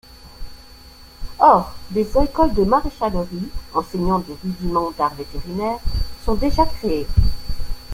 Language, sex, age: French, female, 50-59